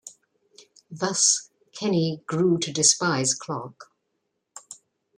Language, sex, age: English, female, 60-69